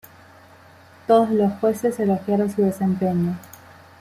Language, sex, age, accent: Spanish, female, 30-39, Rioplatense: Argentina, Uruguay, este de Bolivia, Paraguay